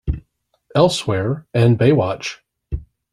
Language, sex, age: English, male, 40-49